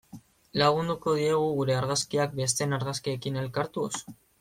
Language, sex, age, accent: Basque, male, 19-29, Mendebalekoa (Araba, Bizkaia, Gipuzkoako mendebaleko herri batzuk)